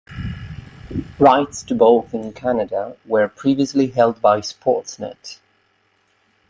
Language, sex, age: English, male, 40-49